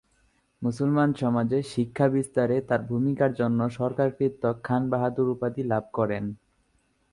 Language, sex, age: Bengali, male, under 19